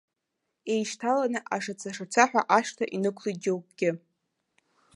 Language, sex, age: Abkhazian, female, 19-29